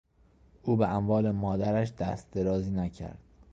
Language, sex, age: Persian, male, 19-29